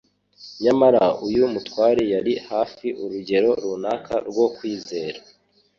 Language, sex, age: Kinyarwanda, male, 19-29